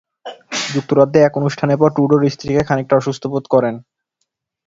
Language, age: Bengali, under 19